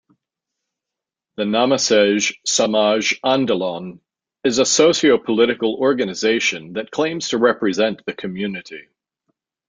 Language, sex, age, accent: English, male, 50-59, United States English